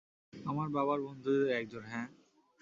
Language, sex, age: Bengali, male, 19-29